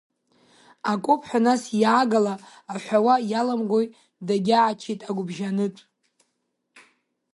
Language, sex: Abkhazian, female